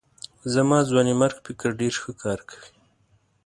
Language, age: Pashto, 19-29